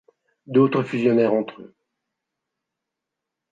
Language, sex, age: French, male, 60-69